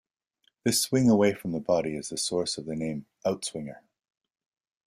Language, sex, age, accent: English, male, 40-49, Canadian English